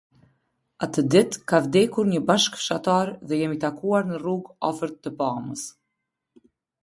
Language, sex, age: Albanian, female, 30-39